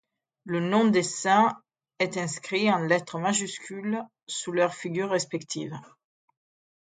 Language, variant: French, Français d'Europe